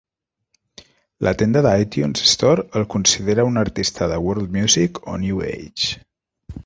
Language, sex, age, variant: Catalan, male, 40-49, Central